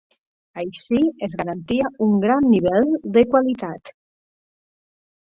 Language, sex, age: Catalan, female, 40-49